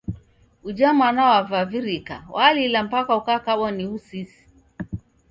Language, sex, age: Taita, female, 60-69